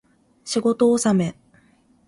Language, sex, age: Japanese, female, 30-39